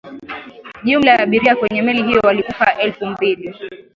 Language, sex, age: Swahili, female, 19-29